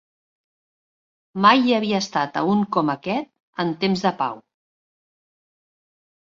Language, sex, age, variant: Catalan, female, 40-49, Central